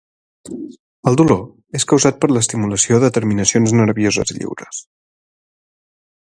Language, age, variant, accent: Catalan, 30-39, Central, central; Garrotxi